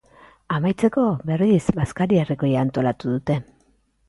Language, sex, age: Basque, female, 40-49